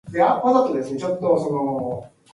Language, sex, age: English, female, 19-29